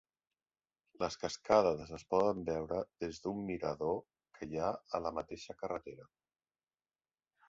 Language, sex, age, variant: Catalan, male, 40-49, Central